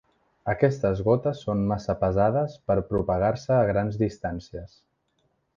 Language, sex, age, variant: Catalan, male, 19-29, Central